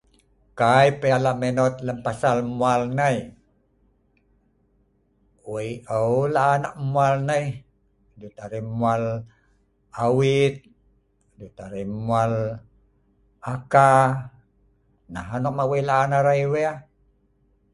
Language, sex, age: Sa'ban, male, 50-59